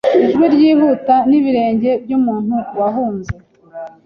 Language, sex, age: Kinyarwanda, female, 30-39